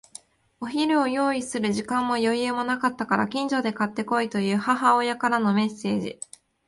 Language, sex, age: Japanese, female, 19-29